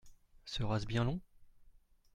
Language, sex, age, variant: French, male, 40-49, Français de métropole